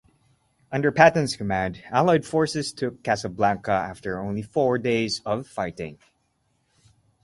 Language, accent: English, Filipino